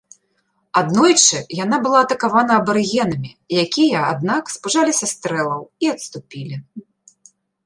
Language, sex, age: Belarusian, female, 30-39